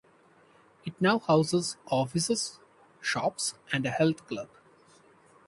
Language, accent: English, India and South Asia (India, Pakistan, Sri Lanka)